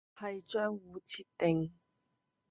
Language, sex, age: Cantonese, female, 30-39